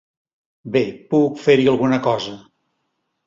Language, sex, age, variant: Catalan, male, 60-69, Central